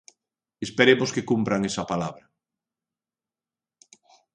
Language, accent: Galician, Central (gheada)